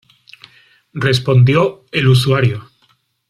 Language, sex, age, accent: Spanish, male, 40-49, España: Sur peninsular (Andalucia, Extremadura, Murcia)